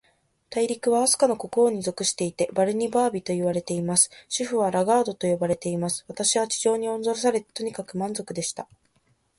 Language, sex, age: Japanese, female, 19-29